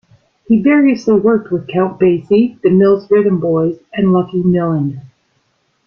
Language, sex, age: English, female, 50-59